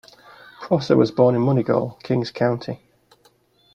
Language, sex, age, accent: English, male, 40-49, England English